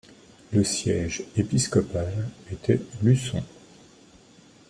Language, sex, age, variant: French, male, 50-59, Français de métropole